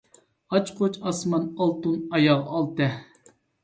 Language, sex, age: Uyghur, male, 30-39